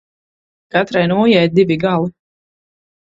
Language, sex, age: Latvian, female, 19-29